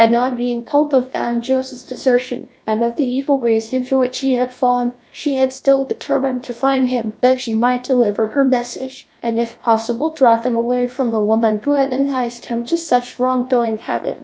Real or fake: fake